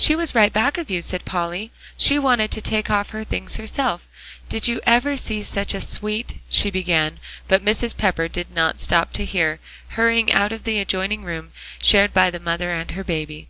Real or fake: real